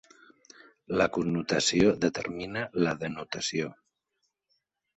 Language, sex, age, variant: Catalan, male, 50-59, Central